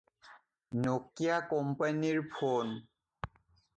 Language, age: Assamese, 40-49